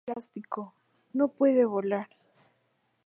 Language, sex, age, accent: Spanish, female, 19-29, México